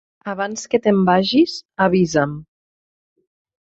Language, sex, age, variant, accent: Catalan, female, 19-29, Nord-Occidental, Lleidatà